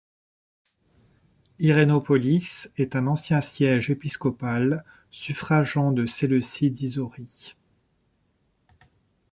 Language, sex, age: French, male, 30-39